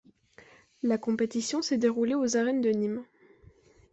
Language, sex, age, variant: French, female, 19-29, Français de métropole